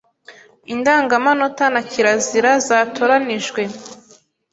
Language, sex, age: Kinyarwanda, female, 19-29